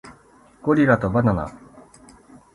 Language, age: Japanese, 40-49